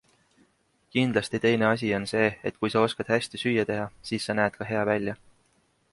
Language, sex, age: Estonian, male, 19-29